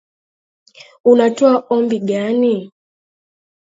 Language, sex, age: Swahili, female, 19-29